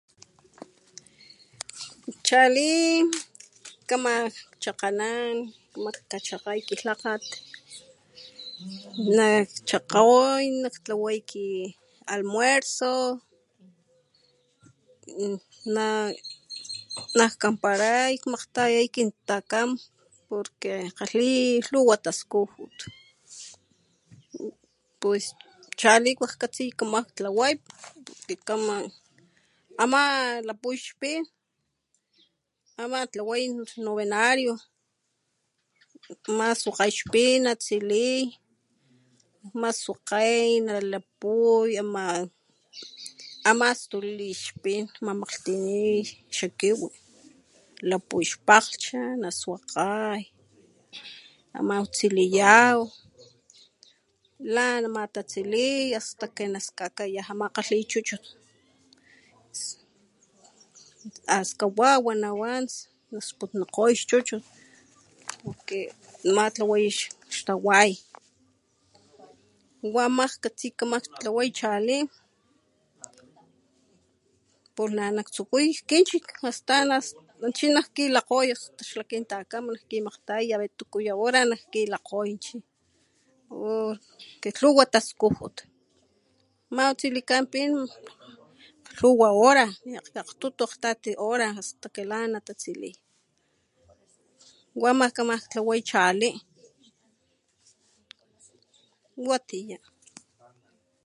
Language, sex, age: Papantla Totonac, male, 60-69